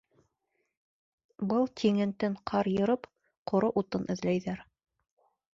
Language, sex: Bashkir, female